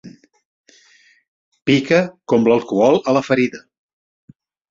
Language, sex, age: Catalan, male, 70-79